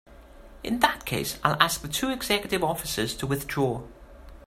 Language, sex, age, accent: English, male, 50-59, Welsh English